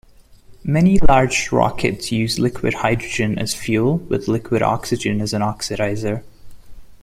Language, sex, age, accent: English, male, 30-39, India and South Asia (India, Pakistan, Sri Lanka)